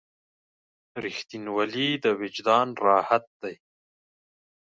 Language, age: Pashto, 30-39